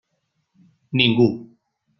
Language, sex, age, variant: Catalan, male, 30-39, Central